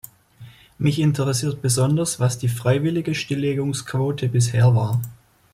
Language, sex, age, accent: German, male, 19-29, Deutschland Deutsch